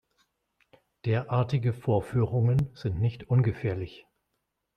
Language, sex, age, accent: German, male, 40-49, Deutschland Deutsch